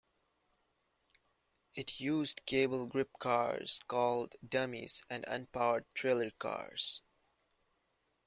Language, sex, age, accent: English, male, 19-29, West Indies and Bermuda (Bahamas, Bermuda, Jamaica, Trinidad)